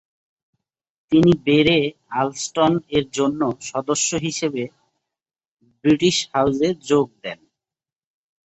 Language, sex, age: Bengali, male, 30-39